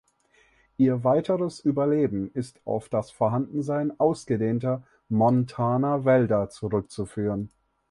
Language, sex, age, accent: German, male, 30-39, Deutschland Deutsch